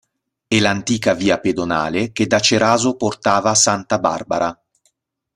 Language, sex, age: Italian, male, 30-39